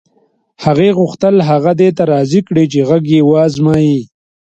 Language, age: Pashto, 30-39